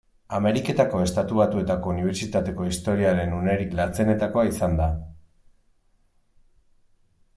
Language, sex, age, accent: Basque, male, 30-39, Mendebalekoa (Araba, Bizkaia, Gipuzkoako mendebaleko herri batzuk)